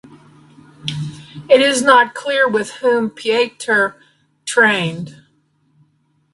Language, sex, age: English, female, 60-69